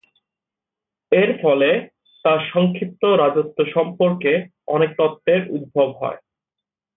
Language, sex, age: Bengali, male, 19-29